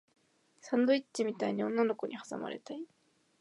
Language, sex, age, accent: Japanese, female, 19-29, 標準語